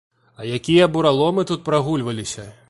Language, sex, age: Belarusian, male, 19-29